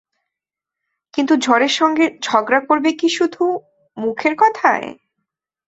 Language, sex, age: Bengali, female, 19-29